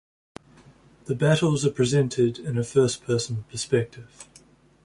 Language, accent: English, New Zealand English